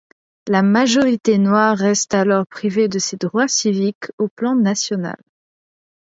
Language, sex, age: French, female, 19-29